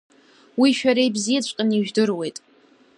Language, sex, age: Abkhazian, female, under 19